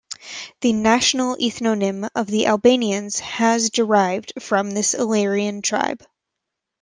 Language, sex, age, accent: English, female, 19-29, United States English